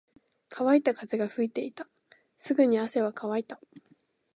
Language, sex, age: Japanese, female, 19-29